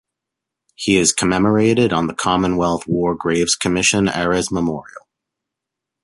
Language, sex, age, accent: English, male, 30-39, Canadian English